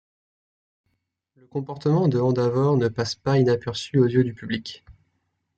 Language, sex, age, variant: French, male, 19-29, Français de métropole